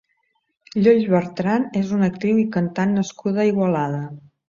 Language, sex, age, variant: Catalan, female, 50-59, Central